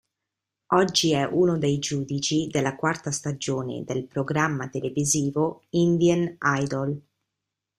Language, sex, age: Italian, female, 30-39